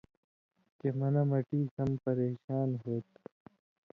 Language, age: Indus Kohistani, 19-29